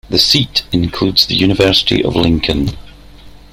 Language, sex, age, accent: English, male, 40-49, Scottish English